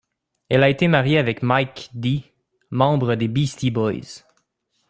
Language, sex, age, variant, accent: French, male, 19-29, Français d'Amérique du Nord, Français du Canada